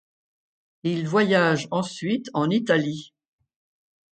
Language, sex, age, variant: French, female, 60-69, Français de métropole